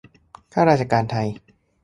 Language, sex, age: Thai, male, 30-39